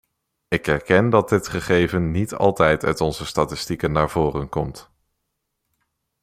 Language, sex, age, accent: Dutch, male, under 19, Nederlands Nederlands